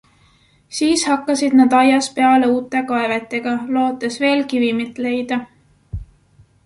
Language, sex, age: Estonian, male, 19-29